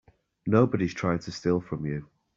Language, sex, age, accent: English, male, 30-39, England English